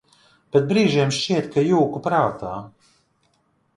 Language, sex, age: Latvian, male, 40-49